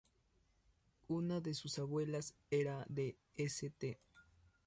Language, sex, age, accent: Spanish, male, 19-29, Andino-Pacífico: Colombia, Perú, Ecuador, oeste de Bolivia y Venezuela andina